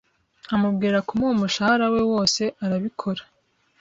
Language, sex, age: Kinyarwanda, female, 19-29